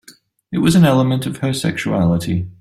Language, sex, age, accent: English, male, 30-39, Australian English